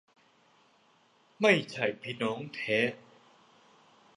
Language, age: Thai, 30-39